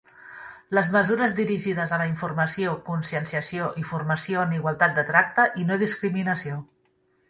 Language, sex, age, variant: Catalan, female, 40-49, Central